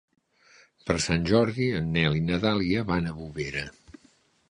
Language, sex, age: Catalan, male, 60-69